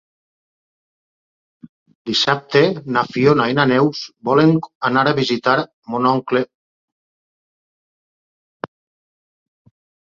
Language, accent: Catalan, valencià